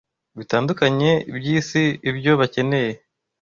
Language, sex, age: Kinyarwanda, male, 19-29